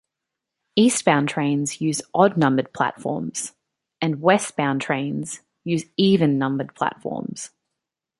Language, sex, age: English, female, 19-29